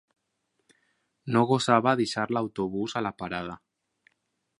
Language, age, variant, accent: Catalan, 19-29, Valencià central, valencià